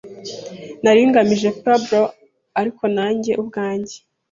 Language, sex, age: Kinyarwanda, female, 19-29